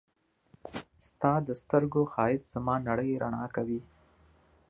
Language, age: Pashto, 30-39